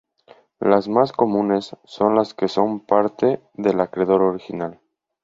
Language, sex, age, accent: Spanish, male, 19-29, México